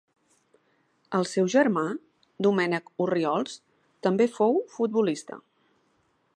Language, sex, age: Catalan, female, 40-49